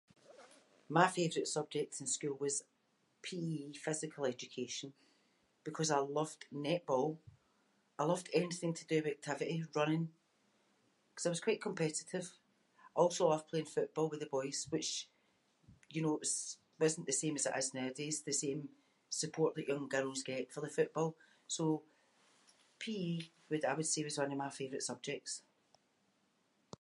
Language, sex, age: Scots, female, 60-69